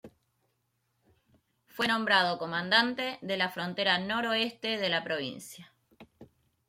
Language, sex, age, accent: Spanish, female, 40-49, Rioplatense: Argentina, Uruguay, este de Bolivia, Paraguay